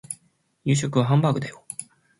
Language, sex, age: Japanese, male, 19-29